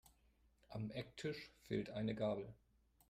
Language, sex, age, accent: German, male, 30-39, Deutschland Deutsch